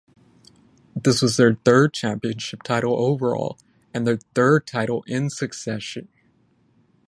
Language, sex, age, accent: English, male, 19-29, United States English